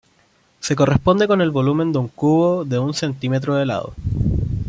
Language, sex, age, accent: Spanish, male, 19-29, Chileno: Chile, Cuyo